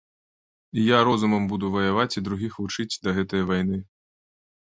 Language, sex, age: Belarusian, male, 30-39